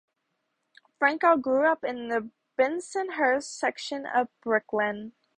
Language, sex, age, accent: English, female, under 19, United States English